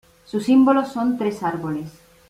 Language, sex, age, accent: Spanish, female, 50-59, España: Centro-Sur peninsular (Madrid, Toledo, Castilla-La Mancha)